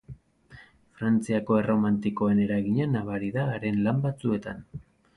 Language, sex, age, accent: Basque, male, 30-39, Mendebalekoa (Araba, Bizkaia, Gipuzkoako mendebaleko herri batzuk)